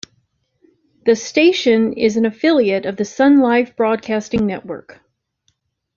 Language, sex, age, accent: English, female, 50-59, United States English